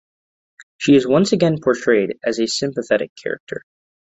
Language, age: English, under 19